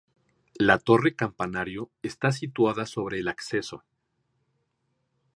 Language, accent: Spanish, México